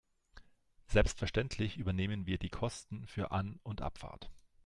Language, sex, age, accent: German, male, 40-49, Deutschland Deutsch